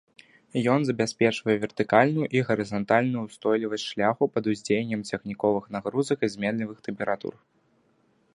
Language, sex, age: Belarusian, male, 19-29